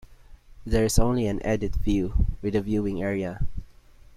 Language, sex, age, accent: English, male, 19-29, Filipino